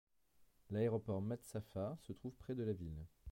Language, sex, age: French, male, 30-39